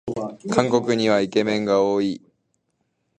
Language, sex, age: Japanese, male, under 19